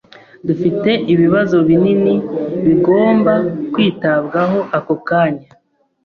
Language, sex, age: Kinyarwanda, male, 30-39